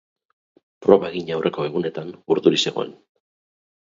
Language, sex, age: Basque, male, 30-39